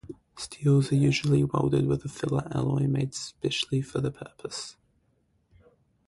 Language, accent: English, New Zealand English